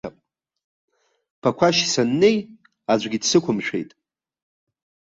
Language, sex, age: Abkhazian, male, 40-49